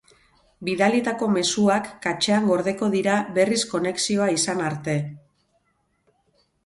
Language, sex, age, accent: Basque, female, 40-49, Mendebalekoa (Araba, Bizkaia, Gipuzkoako mendebaleko herri batzuk)